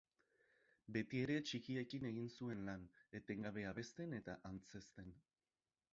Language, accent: Basque, Mendebalekoa (Araba, Bizkaia, Gipuzkoako mendebaleko herri batzuk)